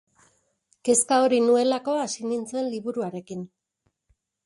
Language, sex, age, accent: Basque, female, 40-49, Mendebalekoa (Araba, Bizkaia, Gipuzkoako mendebaleko herri batzuk)